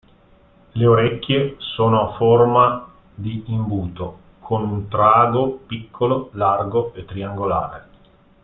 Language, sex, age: Italian, male, 40-49